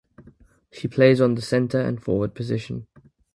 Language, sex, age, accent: English, male, 19-29, England English